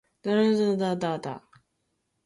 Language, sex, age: English, female, 19-29